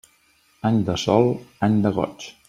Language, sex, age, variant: Catalan, male, 30-39, Central